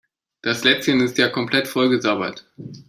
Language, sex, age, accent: German, male, 30-39, Deutschland Deutsch